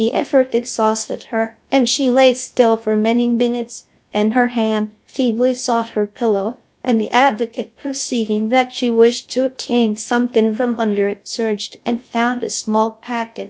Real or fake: fake